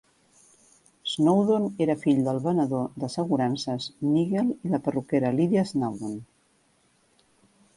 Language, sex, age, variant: Catalan, female, 40-49, Central